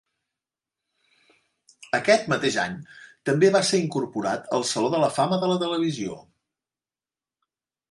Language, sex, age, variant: Catalan, male, 40-49, Central